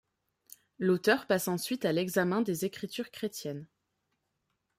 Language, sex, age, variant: French, female, 19-29, Français de métropole